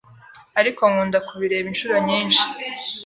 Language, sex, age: Kinyarwanda, female, 19-29